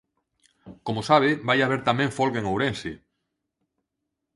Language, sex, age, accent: Galician, male, 40-49, Normativo (estándar); Neofalante